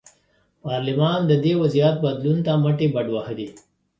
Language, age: Pashto, 30-39